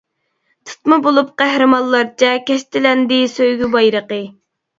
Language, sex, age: Uyghur, female, 30-39